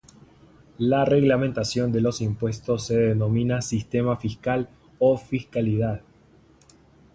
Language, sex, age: Spanish, male, 19-29